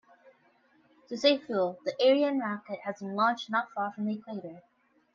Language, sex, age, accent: English, female, under 19, United States English